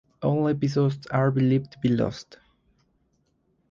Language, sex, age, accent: English, male, under 19, United States English